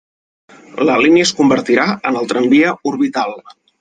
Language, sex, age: Catalan, male, 40-49